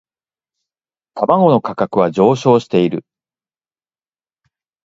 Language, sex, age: Japanese, male, 50-59